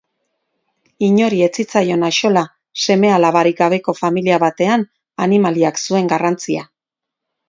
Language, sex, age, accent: Basque, female, 40-49, Erdialdekoa edo Nafarra (Gipuzkoa, Nafarroa)